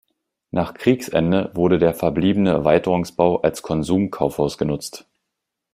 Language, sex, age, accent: German, male, 30-39, Deutschland Deutsch